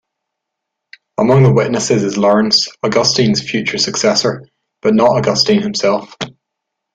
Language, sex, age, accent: English, male, 19-29, Irish English